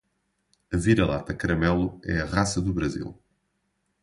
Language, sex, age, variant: Portuguese, male, 19-29, Portuguese (Portugal)